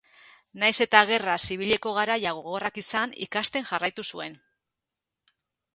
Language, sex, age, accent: Basque, female, 40-49, Mendebalekoa (Araba, Bizkaia, Gipuzkoako mendebaleko herri batzuk)